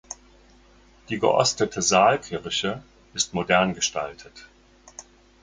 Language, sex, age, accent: German, male, 60-69, Deutschland Deutsch